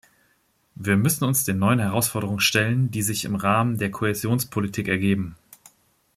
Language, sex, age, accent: German, male, 30-39, Deutschland Deutsch